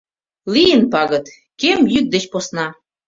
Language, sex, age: Mari, female, 40-49